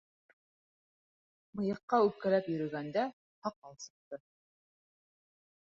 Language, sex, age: Bashkir, female, 30-39